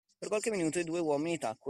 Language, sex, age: Italian, male, 19-29